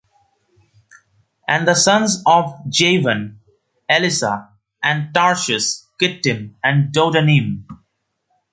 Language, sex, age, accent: English, male, under 19, India and South Asia (India, Pakistan, Sri Lanka)